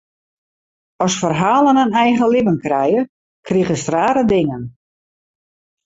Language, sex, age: Western Frisian, female, 50-59